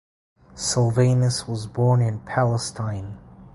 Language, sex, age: English, male, 19-29